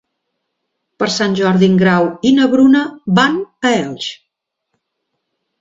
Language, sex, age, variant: Catalan, female, 60-69, Central